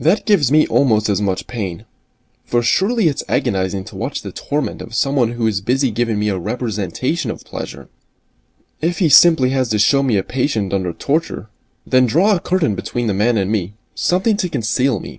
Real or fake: real